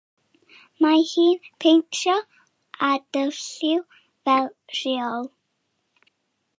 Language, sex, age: Welsh, female, under 19